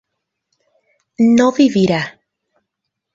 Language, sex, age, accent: Spanish, female, 30-39, América central